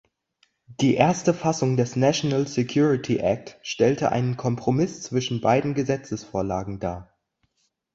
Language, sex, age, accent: German, male, under 19, Deutschland Deutsch